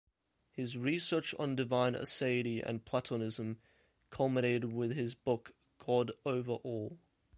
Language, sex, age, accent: English, male, 19-29, Australian English